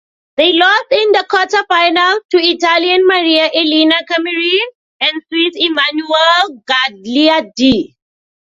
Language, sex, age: English, female, 19-29